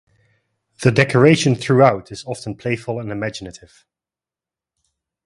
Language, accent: English, Dutch